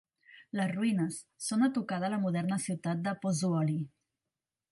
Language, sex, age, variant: Catalan, female, 40-49, Central